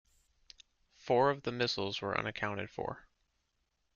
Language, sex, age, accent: English, male, 40-49, United States English